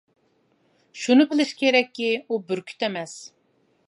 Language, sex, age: Uyghur, female, 40-49